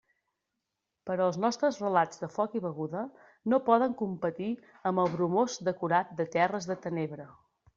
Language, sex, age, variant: Catalan, female, 40-49, Central